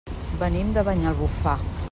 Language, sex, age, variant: Catalan, female, 50-59, Central